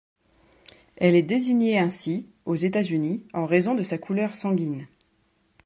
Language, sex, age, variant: French, female, 30-39, Français de métropole